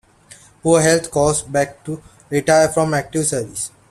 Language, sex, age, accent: English, male, 19-29, India and South Asia (India, Pakistan, Sri Lanka)